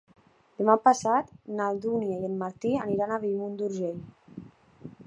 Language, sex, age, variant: Catalan, female, 19-29, Nord-Occidental